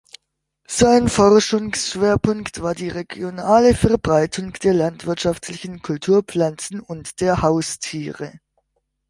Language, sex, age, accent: German, male, under 19, Deutschland Deutsch